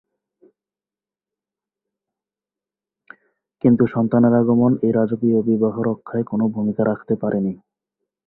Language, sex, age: Bengali, male, 30-39